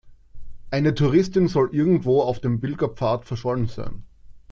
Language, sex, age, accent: German, male, 30-39, Österreichisches Deutsch